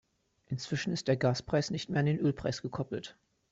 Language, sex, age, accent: German, male, 19-29, Deutschland Deutsch